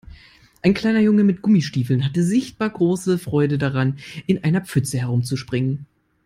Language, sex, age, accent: German, male, 19-29, Deutschland Deutsch